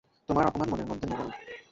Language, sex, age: Bengali, male, 19-29